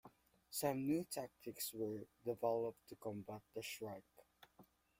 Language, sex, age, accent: English, male, under 19, Filipino